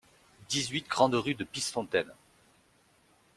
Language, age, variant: French, 30-39, Français de métropole